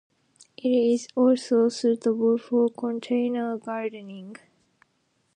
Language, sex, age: English, female, 19-29